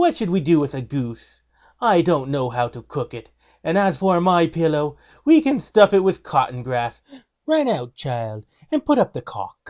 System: none